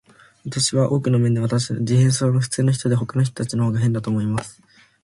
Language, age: Japanese, 19-29